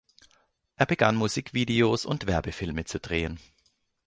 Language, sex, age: German, male, 40-49